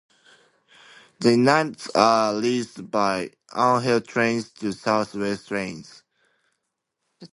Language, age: English, 19-29